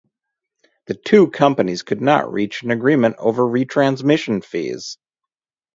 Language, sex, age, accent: English, male, 30-39, United States English